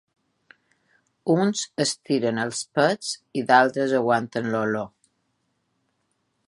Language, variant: Catalan, Balear